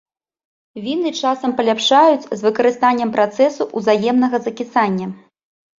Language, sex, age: Belarusian, female, 30-39